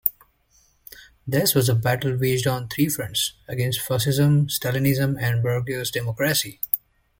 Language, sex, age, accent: English, male, 30-39, England English